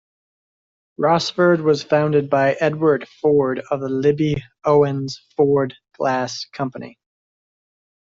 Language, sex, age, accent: English, male, 30-39, United States English